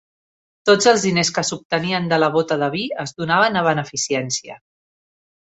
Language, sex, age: Catalan, female, 40-49